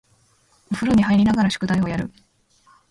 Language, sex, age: Japanese, female, 19-29